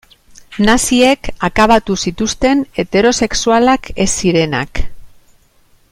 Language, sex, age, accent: Basque, female, 40-49, Mendebalekoa (Araba, Bizkaia, Gipuzkoako mendebaleko herri batzuk)